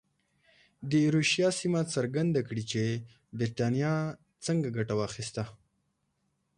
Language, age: Pashto, 19-29